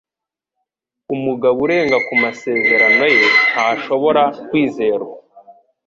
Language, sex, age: Kinyarwanda, male, 19-29